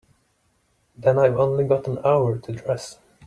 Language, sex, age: English, male, 30-39